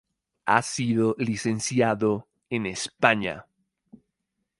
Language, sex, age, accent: Spanish, male, 30-39, Andino-Pacífico: Colombia, Perú, Ecuador, oeste de Bolivia y Venezuela andina